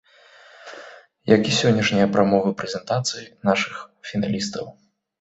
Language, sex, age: Belarusian, male, 30-39